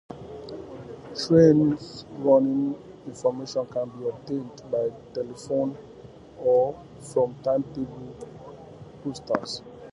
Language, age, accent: English, 30-39, England English